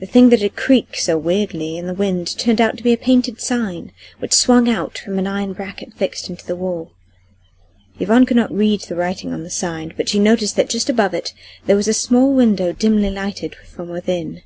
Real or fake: real